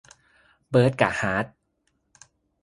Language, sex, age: Thai, male, 30-39